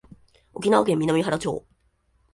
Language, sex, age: Japanese, female, 19-29